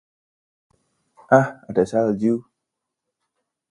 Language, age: Indonesian, 30-39